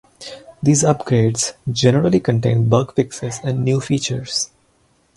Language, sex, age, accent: English, male, 19-29, India and South Asia (India, Pakistan, Sri Lanka)